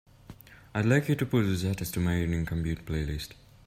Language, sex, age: English, male, under 19